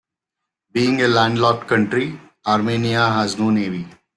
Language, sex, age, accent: English, male, 30-39, England English